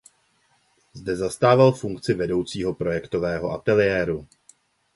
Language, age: Czech, 30-39